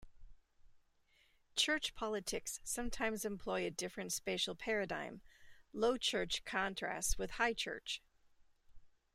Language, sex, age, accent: English, female, 50-59, United States English